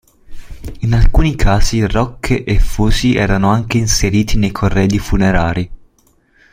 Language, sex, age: Italian, male, 19-29